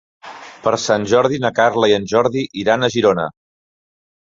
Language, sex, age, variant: Catalan, male, 40-49, Central